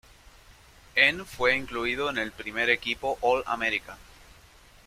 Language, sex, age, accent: Spanish, male, under 19, España: Islas Canarias